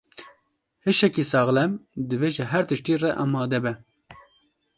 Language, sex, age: Kurdish, male, 19-29